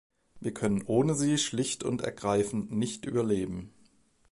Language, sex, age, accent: German, male, 19-29, Deutschland Deutsch